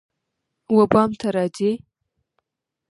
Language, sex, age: Pashto, female, 19-29